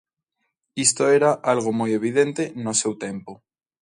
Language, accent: Galician, Normativo (estándar)